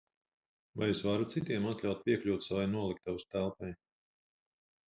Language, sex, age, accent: Latvian, male, 50-59, Vidus dialekts